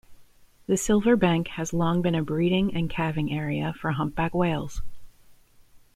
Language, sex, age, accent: English, female, 40-49, United States English